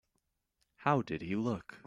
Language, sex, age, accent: English, male, under 19, England English